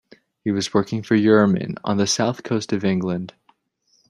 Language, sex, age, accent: English, male, 19-29, United States English